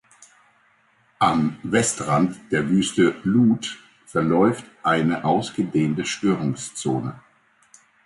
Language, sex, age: German, male, 50-59